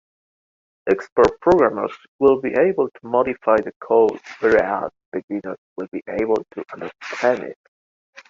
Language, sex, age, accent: English, male, 19-29, United States English